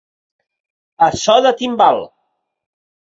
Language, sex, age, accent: Catalan, male, 40-49, Català central